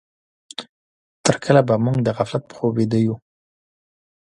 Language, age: Pashto, 30-39